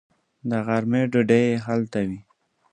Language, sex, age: Pashto, male, under 19